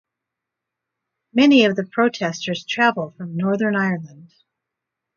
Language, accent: English, United States English